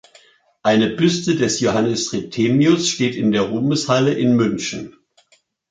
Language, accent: German, Deutschland Deutsch